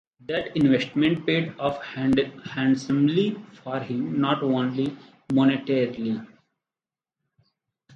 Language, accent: English, India and South Asia (India, Pakistan, Sri Lanka)